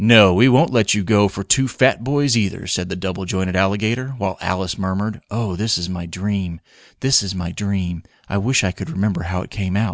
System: none